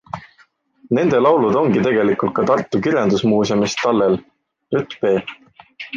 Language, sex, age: Estonian, male, 19-29